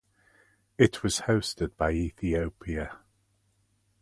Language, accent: English, England English